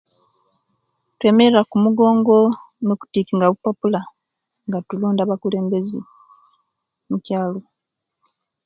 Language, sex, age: Kenyi, female, 19-29